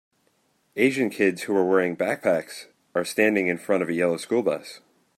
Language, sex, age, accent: English, male, 30-39, United States English